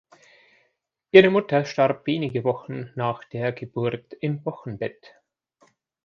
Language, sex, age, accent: German, male, 50-59, Deutschland Deutsch